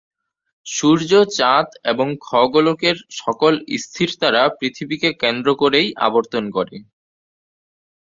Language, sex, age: Bengali, male, under 19